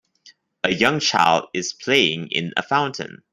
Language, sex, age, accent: English, male, 19-29, Malaysian English